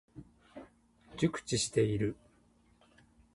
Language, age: Japanese, 50-59